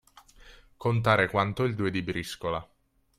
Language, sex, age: Italian, male, 19-29